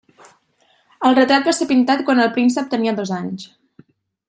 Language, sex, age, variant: Catalan, female, 19-29, Central